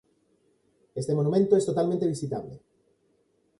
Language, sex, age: Spanish, male, 40-49